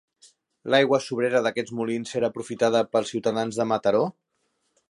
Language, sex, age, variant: Catalan, male, 30-39, Central